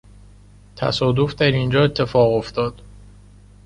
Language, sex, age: Persian, male, 19-29